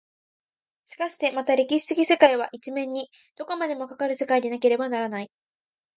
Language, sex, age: Japanese, female, under 19